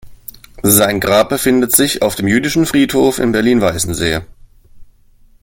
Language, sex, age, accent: German, male, 19-29, Deutschland Deutsch